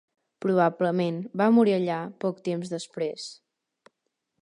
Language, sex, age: Catalan, female, under 19